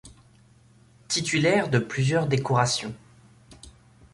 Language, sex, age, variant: French, male, 19-29, Français de métropole